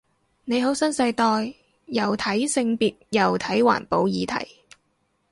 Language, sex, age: Cantonese, female, 19-29